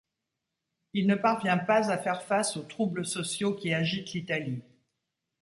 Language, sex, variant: French, female, Français de métropole